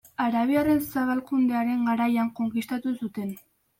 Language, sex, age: Basque, female, under 19